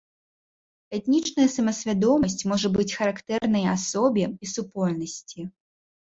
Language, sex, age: Belarusian, female, 19-29